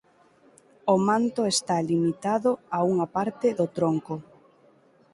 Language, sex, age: Galician, female, 19-29